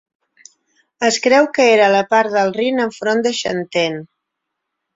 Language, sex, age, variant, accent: Catalan, female, 40-49, Balear, mallorquí; Palma